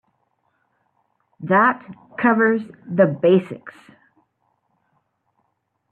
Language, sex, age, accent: English, female, 70-79, Canadian English